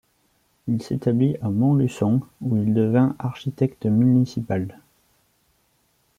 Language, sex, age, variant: French, male, 19-29, Français de métropole